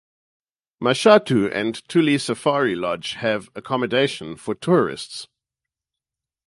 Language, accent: English, Southern African (South Africa, Zimbabwe, Namibia)